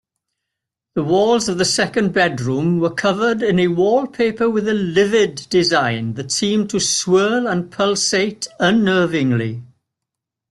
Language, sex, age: English, male, 80-89